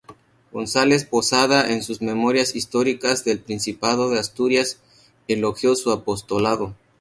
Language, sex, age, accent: Spanish, male, 30-39, México